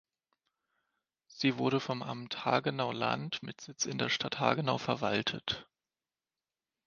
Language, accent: German, Deutschland Deutsch